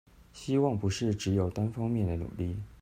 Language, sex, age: Chinese, male, 30-39